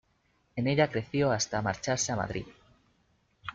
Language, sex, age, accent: Spanish, male, 19-29, España: Sur peninsular (Andalucia, Extremadura, Murcia)